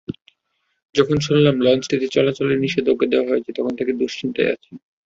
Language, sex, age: Bengali, male, 19-29